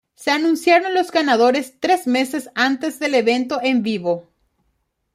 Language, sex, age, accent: Spanish, female, 30-39, Rioplatense: Argentina, Uruguay, este de Bolivia, Paraguay